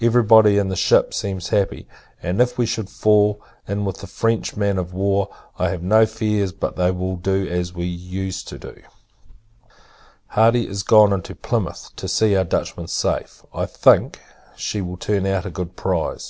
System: none